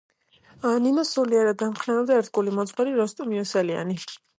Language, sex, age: Georgian, female, 19-29